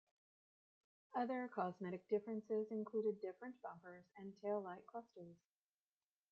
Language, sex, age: English, female, 40-49